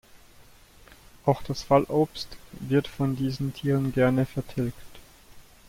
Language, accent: German, Deutschland Deutsch